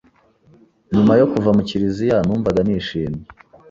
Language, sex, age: Kinyarwanda, female, 40-49